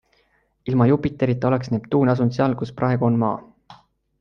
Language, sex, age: Estonian, male, 19-29